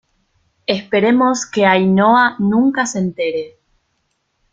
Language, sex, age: Spanish, female, 30-39